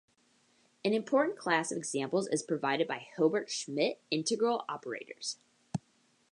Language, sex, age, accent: English, female, under 19, United States English